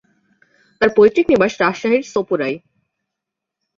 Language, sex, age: Bengali, female, 19-29